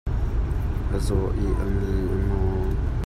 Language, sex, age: Hakha Chin, male, 19-29